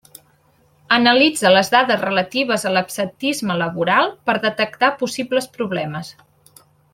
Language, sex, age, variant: Catalan, female, 19-29, Central